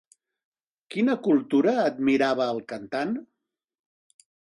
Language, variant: Catalan, Central